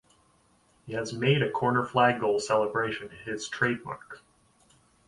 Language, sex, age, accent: English, male, 30-39, Canadian English